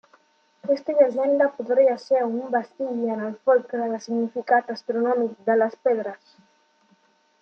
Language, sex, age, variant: Catalan, male, under 19, Central